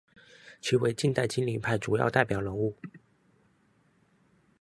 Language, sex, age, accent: Chinese, male, 19-29, 出生地：福建省